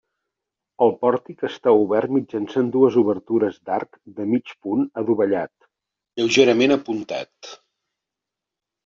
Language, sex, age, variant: Catalan, male, 50-59, Central